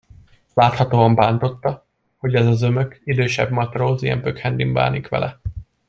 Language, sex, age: Hungarian, male, 19-29